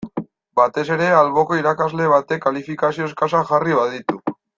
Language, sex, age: Basque, male, 19-29